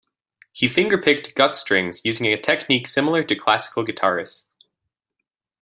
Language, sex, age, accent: English, male, 19-29, Canadian English